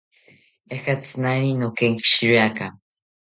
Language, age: South Ucayali Ashéninka, under 19